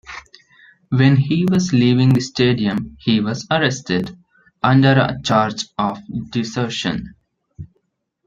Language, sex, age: English, male, 19-29